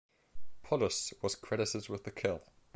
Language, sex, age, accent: English, male, under 19, England English